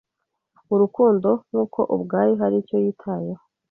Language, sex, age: Kinyarwanda, female, 30-39